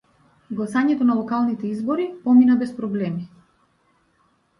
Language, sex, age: Macedonian, female, 40-49